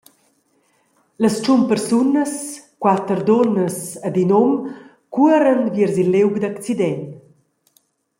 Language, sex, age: Romansh, female, 40-49